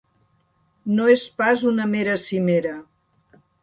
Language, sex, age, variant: Catalan, female, 60-69, Central